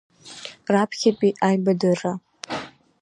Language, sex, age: Abkhazian, female, under 19